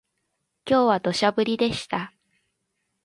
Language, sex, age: Japanese, female, 19-29